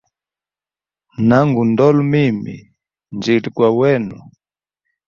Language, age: Hemba, 19-29